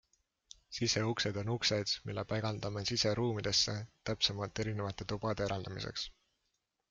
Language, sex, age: Estonian, male, 19-29